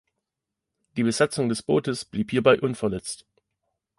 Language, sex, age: German, male, 30-39